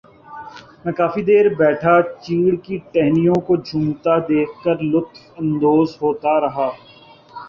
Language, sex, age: Urdu, male, 40-49